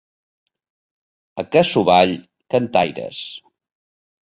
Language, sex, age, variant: Catalan, male, 40-49, Nord-Occidental